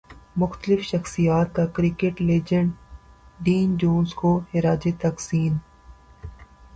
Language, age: Urdu, 19-29